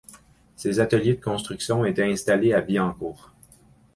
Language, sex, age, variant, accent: French, male, 30-39, Français d'Amérique du Nord, Français du Canada